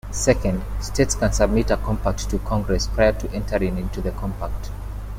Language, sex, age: English, male, 19-29